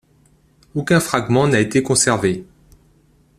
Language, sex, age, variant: French, male, 40-49, Français de métropole